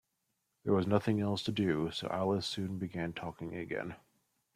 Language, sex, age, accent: English, male, 30-39, United States English